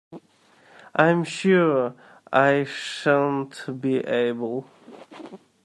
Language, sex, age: English, male, 19-29